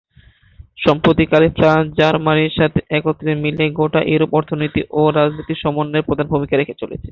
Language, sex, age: Bengali, male, under 19